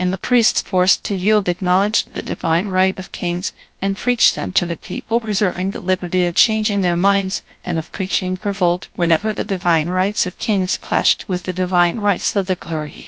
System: TTS, GlowTTS